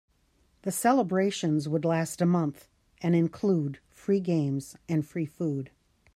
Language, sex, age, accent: English, female, 60-69, United States English